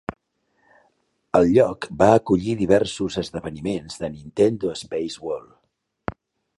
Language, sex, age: Catalan, male, 50-59